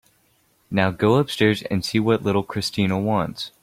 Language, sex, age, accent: English, male, under 19, United States English